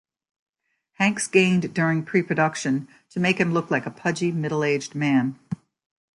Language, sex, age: English, female, 60-69